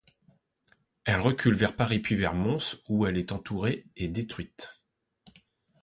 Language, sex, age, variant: French, male, 40-49, Français de métropole